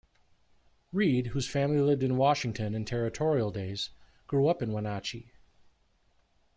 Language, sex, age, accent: English, male, 50-59, United States English